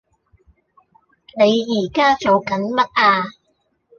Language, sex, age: Cantonese, female, 30-39